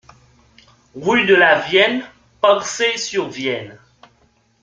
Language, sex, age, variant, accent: French, male, 19-29, Français d'Amérique du Nord, Français du Canada